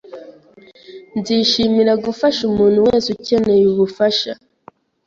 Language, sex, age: Kinyarwanda, female, 19-29